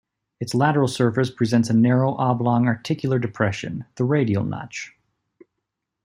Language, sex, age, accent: English, male, 19-29, United States English